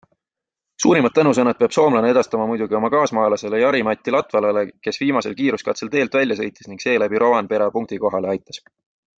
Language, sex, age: Estonian, male, 19-29